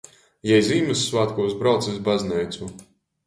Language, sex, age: Latgalian, male, 19-29